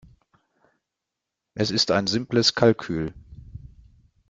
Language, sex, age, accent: German, male, 50-59, Deutschland Deutsch